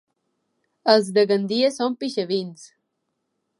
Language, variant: Catalan, Balear